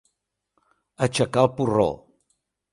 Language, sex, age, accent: Catalan, male, 50-59, Girona